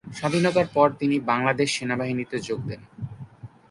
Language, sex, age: Bengali, male, under 19